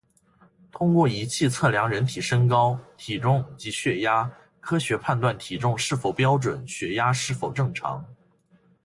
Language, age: Chinese, 19-29